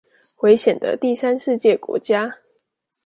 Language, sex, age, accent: Chinese, female, 19-29, 出生地：臺北市